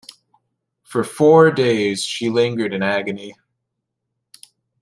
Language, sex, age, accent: English, male, 19-29, United States English